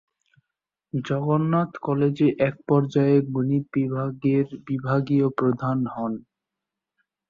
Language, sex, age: Bengali, male, 19-29